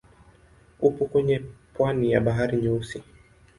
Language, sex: Swahili, male